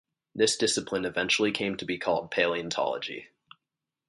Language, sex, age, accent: English, male, 19-29, United States English